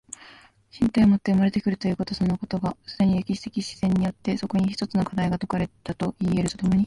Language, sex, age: Japanese, female, 19-29